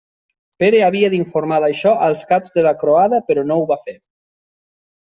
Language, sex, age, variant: Catalan, male, 19-29, Nord-Occidental